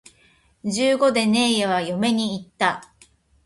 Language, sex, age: Japanese, female, 50-59